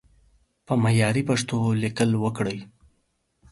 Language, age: Pashto, 19-29